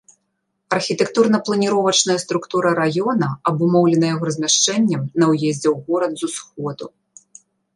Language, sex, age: Belarusian, female, 30-39